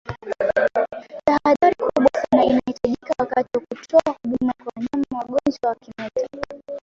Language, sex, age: Swahili, female, 19-29